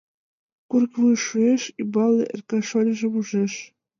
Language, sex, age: Mari, female, 19-29